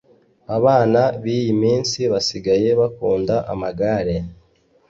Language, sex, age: Kinyarwanda, male, 19-29